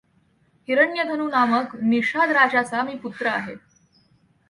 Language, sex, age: Marathi, female, under 19